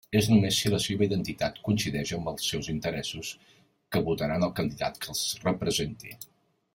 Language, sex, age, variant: Catalan, male, 50-59, Central